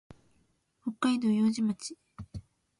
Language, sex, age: Japanese, female, 19-29